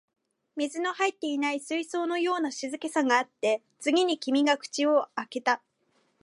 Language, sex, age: Japanese, female, 19-29